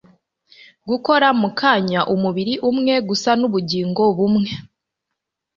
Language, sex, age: Kinyarwanda, female, 19-29